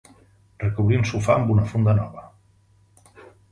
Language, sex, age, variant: Catalan, male, 50-59, Central